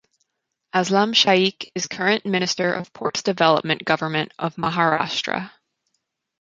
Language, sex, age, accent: English, female, 30-39, United States English